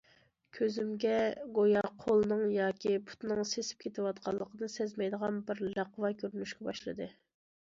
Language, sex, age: Uyghur, female, 30-39